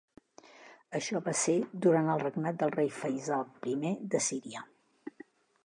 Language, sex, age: Catalan, female, 60-69